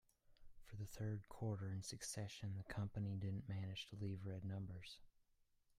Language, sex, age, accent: English, male, 19-29, United States English